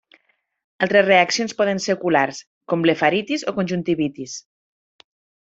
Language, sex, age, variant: Catalan, female, 30-39, Nord-Occidental